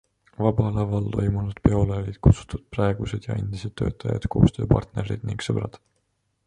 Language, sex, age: Estonian, male, 19-29